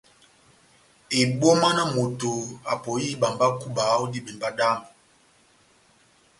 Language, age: Batanga, 50-59